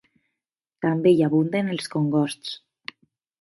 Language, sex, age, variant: Catalan, female, 19-29, Nord-Occidental